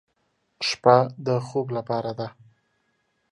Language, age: Pashto, 19-29